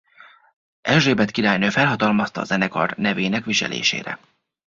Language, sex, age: Hungarian, male, 30-39